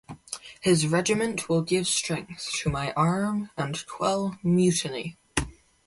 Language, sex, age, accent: English, male, under 19, Irish English